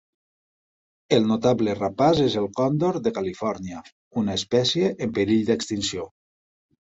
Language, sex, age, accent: Catalan, male, 50-59, valencià